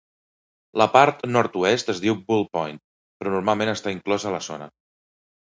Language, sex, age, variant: Catalan, male, 40-49, Central